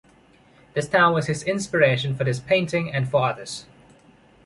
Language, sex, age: English, male, 19-29